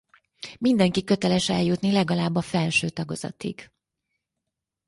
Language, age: Hungarian, 50-59